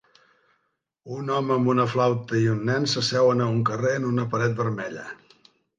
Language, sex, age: Catalan, male, 70-79